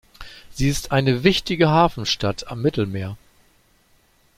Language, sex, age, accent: German, male, 50-59, Deutschland Deutsch